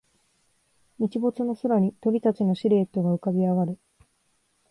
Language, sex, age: Japanese, female, 19-29